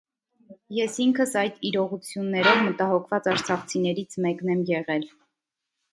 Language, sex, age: Armenian, female, 19-29